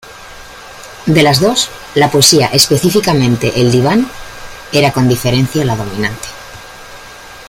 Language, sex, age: Spanish, female, 40-49